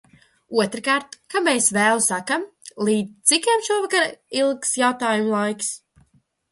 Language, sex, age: Latvian, female, under 19